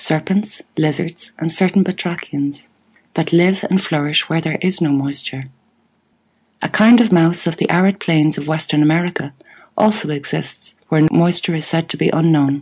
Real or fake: real